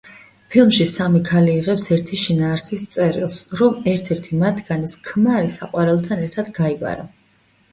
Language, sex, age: Georgian, female, 19-29